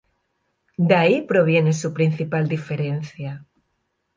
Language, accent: Spanish, España: Sur peninsular (Andalucia, Extremadura, Murcia)